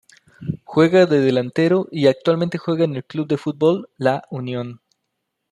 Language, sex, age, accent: Spanish, male, 30-39, México